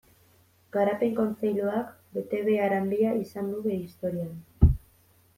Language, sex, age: Basque, female, 19-29